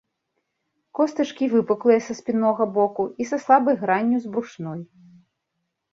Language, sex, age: Belarusian, female, 40-49